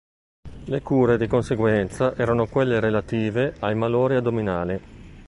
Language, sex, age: Italian, male, 50-59